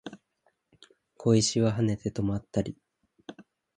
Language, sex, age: Japanese, male, 19-29